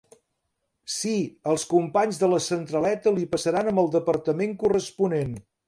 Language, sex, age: Catalan, male, 70-79